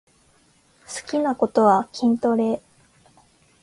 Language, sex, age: Japanese, female, 19-29